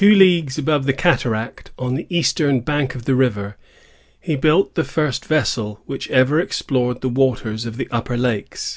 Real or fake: real